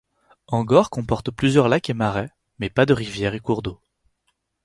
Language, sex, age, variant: French, male, 19-29, Français de métropole